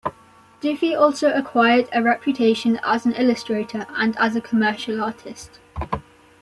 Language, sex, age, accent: English, female, under 19, England English